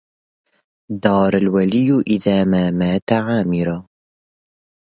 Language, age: Arabic, 19-29